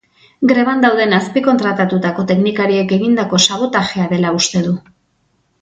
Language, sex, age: Basque, female, 40-49